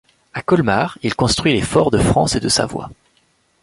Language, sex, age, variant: French, male, 19-29, Français de métropole